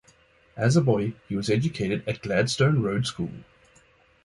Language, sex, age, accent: English, male, 30-39, Southern African (South Africa, Zimbabwe, Namibia)